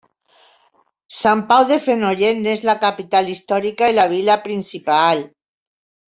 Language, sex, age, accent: Catalan, female, 60-69, valencià